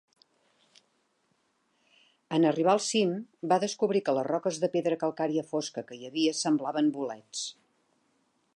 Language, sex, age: Catalan, female, 60-69